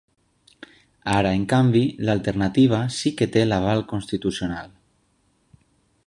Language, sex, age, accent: Catalan, male, 19-29, valencià